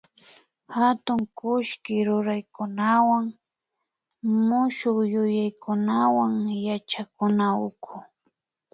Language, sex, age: Imbabura Highland Quichua, female, 30-39